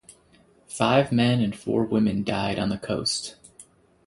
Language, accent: English, United States English